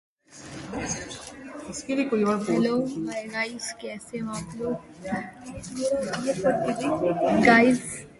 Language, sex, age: English, female, 19-29